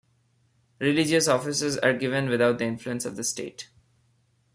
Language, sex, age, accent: English, male, 19-29, India and South Asia (India, Pakistan, Sri Lanka)